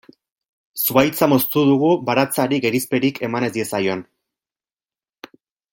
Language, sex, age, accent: Basque, male, 30-39, Erdialdekoa edo Nafarra (Gipuzkoa, Nafarroa)